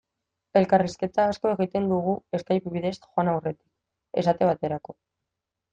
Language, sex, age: Basque, female, 19-29